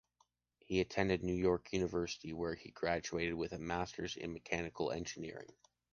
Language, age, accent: English, 30-39, Canadian English